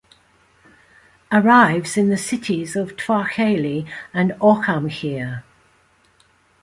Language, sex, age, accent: English, female, 70-79, England English